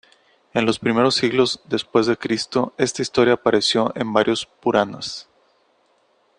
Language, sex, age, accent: Spanish, male, 30-39, México